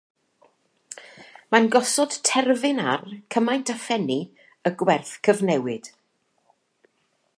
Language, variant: Welsh, South-Western Welsh